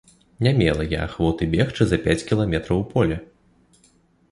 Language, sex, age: Belarusian, male, 19-29